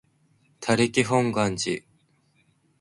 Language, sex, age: Japanese, male, 19-29